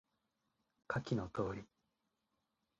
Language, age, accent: Japanese, 19-29, 標準語